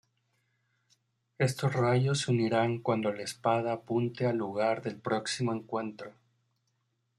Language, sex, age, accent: Spanish, male, 30-39, México